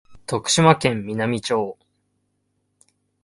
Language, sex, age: Japanese, male, 19-29